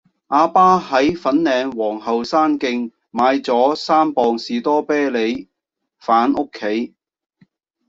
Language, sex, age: Cantonese, male, 40-49